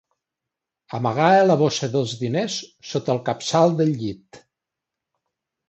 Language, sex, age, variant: Catalan, male, 50-59, Nord-Occidental